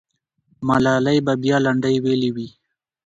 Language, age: Pashto, 19-29